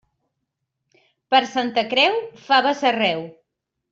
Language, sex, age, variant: Catalan, female, 50-59, Central